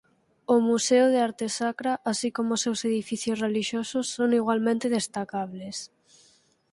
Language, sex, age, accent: Galician, female, under 19, Oriental (común en zona oriental)